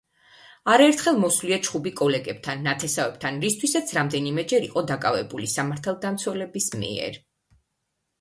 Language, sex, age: Georgian, female, 50-59